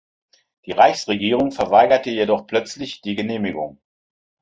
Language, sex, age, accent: German, male, 60-69, Deutschland Deutsch